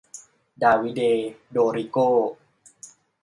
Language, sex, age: Thai, male, 19-29